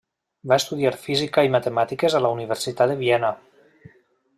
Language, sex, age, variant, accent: Catalan, male, 30-39, Valencià meridional, valencià